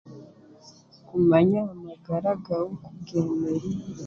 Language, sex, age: Chiga, female, 30-39